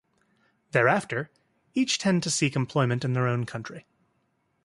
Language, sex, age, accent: English, male, 30-39, United States English